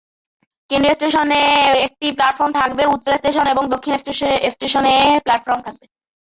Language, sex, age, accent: Bengali, male, 40-49, প্রমিত